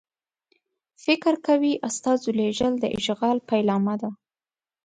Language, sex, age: Pashto, female, 19-29